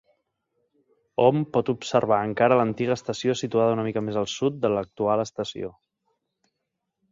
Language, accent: Catalan, central; nord-occidental